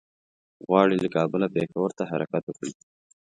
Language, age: Pashto, 19-29